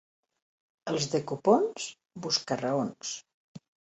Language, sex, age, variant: Catalan, female, 60-69, Nord-Occidental